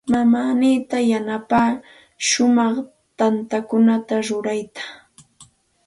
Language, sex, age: Santa Ana de Tusi Pasco Quechua, female, 30-39